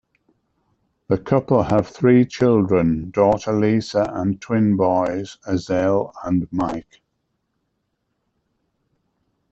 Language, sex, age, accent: English, male, 70-79, England English